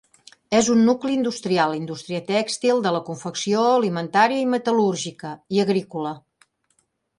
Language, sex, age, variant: Catalan, female, 50-59, Central